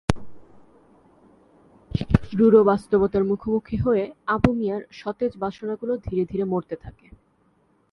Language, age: Bengali, 19-29